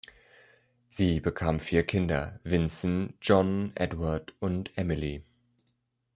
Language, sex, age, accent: German, male, 30-39, Deutschland Deutsch